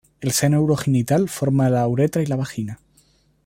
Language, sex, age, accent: Spanish, male, 19-29, España: Centro-Sur peninsular (Madrid, Toledo, Castilla-La Mancha)